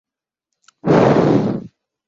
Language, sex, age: Swahili, male, 30-39